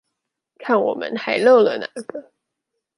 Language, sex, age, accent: Chinese, female, 19-29, 出生地：臺北市